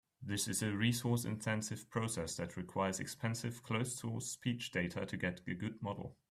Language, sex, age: English, male, 19-29